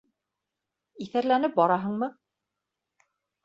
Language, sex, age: Bashkir, female, 40-49